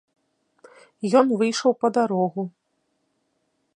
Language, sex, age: Belarusian, female, 19-29